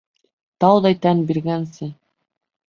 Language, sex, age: Bashkir, female, 30-39